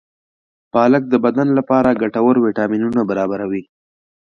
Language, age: Pashto, 19-29